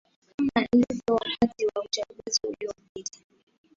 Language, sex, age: Swahili, female, 19-29